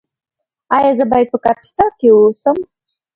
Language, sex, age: Pashto, female, under 19